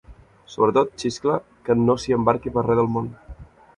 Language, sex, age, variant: Catalan, male, 19-29, Central